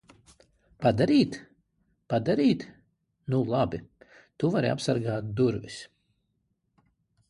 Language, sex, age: Latvian, male, 40-49